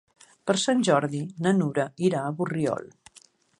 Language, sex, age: Catalan, female, 50-59